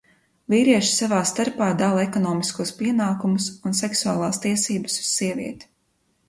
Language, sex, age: Latvian, female, 19-29